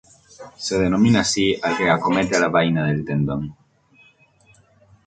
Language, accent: Spanish, Andino-Pacífico: Colombia, Perú, Ecuador, oeste de Bolivia y Venezuela andina